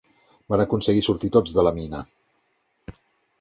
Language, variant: Catalan, Central